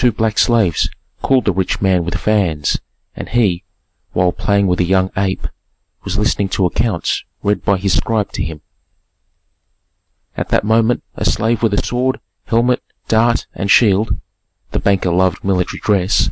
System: none